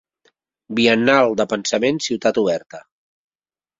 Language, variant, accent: Catalan, Central, Català central